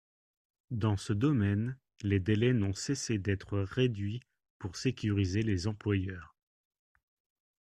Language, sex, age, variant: French, male, 30-39, Français de métropole